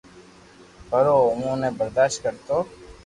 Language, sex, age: Loarki, female, under 19